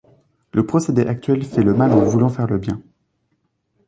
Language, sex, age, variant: French, male, 19-29, Français de métropole